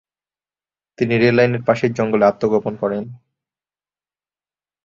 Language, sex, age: Bengali, male, 19-29